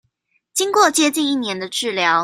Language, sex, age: Chinese, female, 19-29